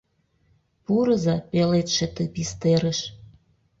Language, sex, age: Mari, female, 40-49